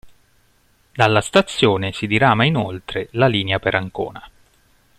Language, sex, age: Italian, male, 40-49